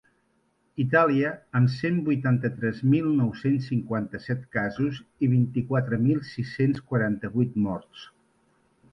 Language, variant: Catalan, Central